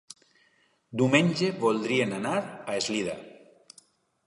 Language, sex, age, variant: Catalan, male, 50-59, Alacantí